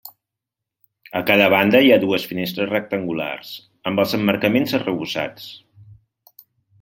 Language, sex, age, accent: Catalan, male, 40-49, valencià